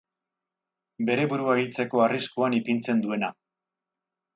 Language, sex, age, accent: Basque, male, 50-59, Erdialdekoa edo Nafarra (Gipuzkoa, Nafarroa)